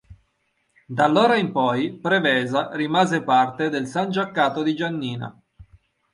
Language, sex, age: Italian, male, 40-49